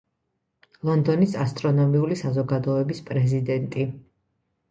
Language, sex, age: Georgian, female, 30-39